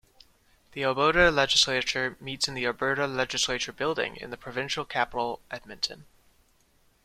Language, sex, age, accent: English, male, 19-29, United States English